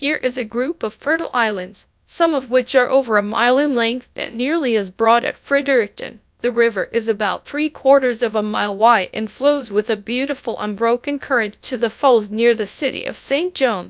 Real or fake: fake